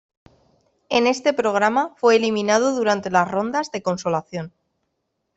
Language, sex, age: Spanish, female, 19-29